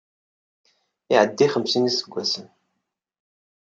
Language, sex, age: Kabyle, male, 30-39